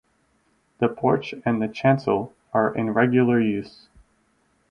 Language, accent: English, Canadian English